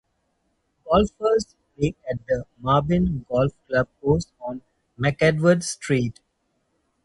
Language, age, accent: English, 30-39, United States English; India and South Asia (India, Pakistan, Sri Lanka)